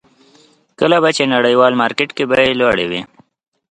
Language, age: Pashto, 19-29